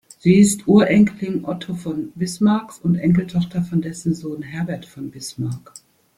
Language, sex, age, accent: German, female, 50-59, Deutschland Deutsch